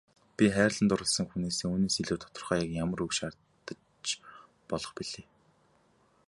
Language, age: Mongolian, 19-29